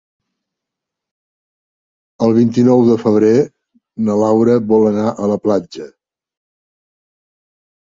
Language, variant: Catalan, Central